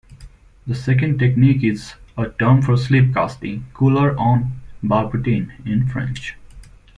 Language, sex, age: English, male, 19-29